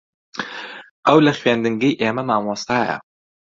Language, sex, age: Central Kurdish, male, 19-29